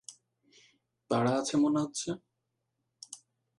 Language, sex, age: Bengali, male, 19-29